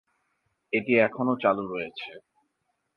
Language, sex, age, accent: Bengali, male, 19-29, Native; Bangladeshi